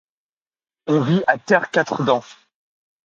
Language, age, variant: French, under 19, Français de métropole